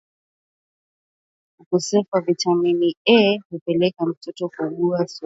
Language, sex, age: Swahili, female, 19-29